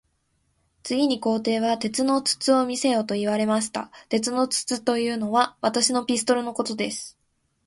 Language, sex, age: Japanese, female, 19-29